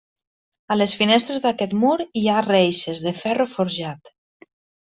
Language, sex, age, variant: Catalan, female, 30-39, Septentrional